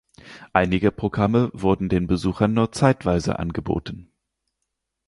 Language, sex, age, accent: German, male, 19-29, Deutschland Deutsch